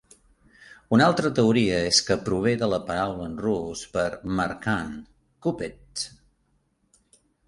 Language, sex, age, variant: Catalan, male, 50-59, Central